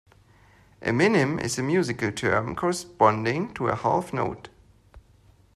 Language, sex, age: English, male, 30-39